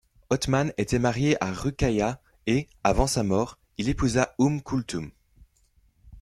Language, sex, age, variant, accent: French, male, 19-29, Français d'Europe, Français de Belgique